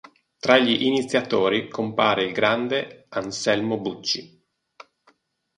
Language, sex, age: Italian, male, 40-49